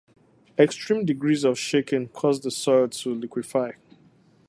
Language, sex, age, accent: English, male, 19-29, Nigerian English